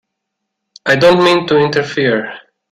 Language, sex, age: English, male, 30-39